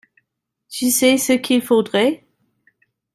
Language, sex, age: French, female, 30-39